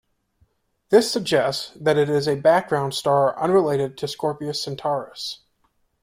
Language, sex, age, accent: English, male, 30-39, United States English